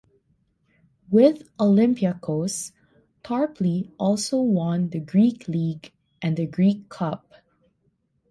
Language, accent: English, Filipino